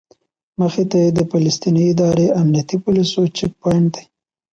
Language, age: Pashto, 19-29